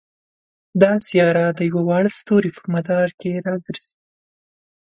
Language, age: Pashto, 19-29